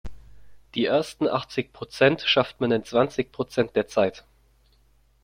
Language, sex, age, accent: German, male, under 19, Deutschland Deutsch